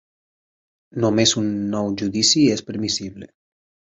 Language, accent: Catalan, valencià